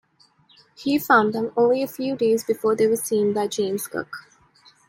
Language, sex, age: English, female, 19-29